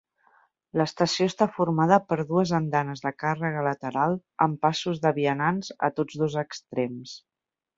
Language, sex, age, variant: Catalan, female, 40-49, Central